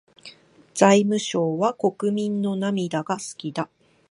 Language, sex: Japanese, female